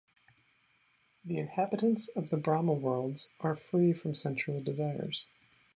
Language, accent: English, United States English